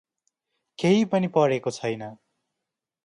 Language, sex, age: Nepali, male, 19-29